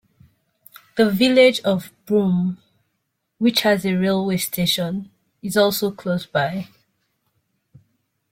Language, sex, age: English, female, 19-29